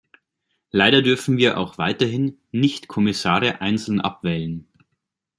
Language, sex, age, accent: German, male, 30-39, Deutschland Deutsch